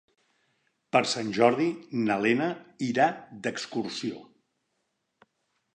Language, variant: Catalan, Central